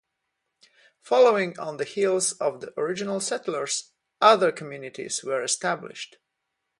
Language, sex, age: English, male, 30-39